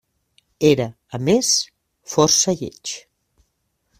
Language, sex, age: Catalan, female, 40-49